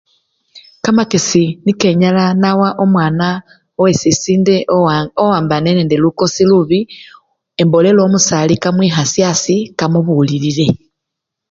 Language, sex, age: Luyia, female, 50-59